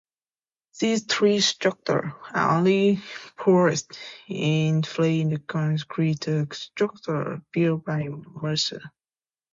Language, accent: English, United States English